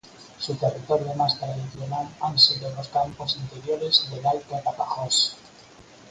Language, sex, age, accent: Spanish, male, 50-59, España: Norte peninsular (Asturias, Castilla y León, Cantabria, País Vasco, Navarra, Aragón, La Rioja, Guadalajara, Cuenca)